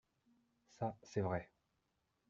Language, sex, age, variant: French, male, 30-39, Français de métropole